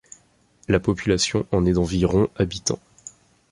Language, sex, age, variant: French, male, under 19, Français de métropole